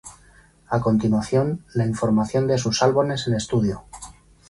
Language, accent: Spanish, España: Centro-Sur peninsular (Madrid, Toledo, Castilla-La Mancha)